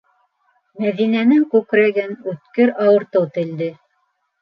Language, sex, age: Bashkir, female, 40-49